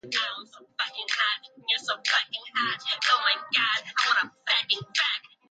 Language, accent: English, United States English